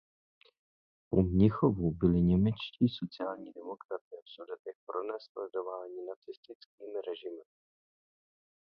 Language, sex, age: Czech, male, 30-39